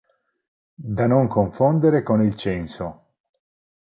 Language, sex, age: Italian, male, 40-49